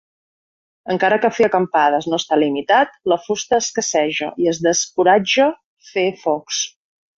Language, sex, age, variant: Catalan, female, 50-59, Central